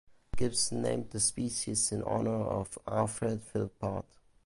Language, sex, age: English, male, under 19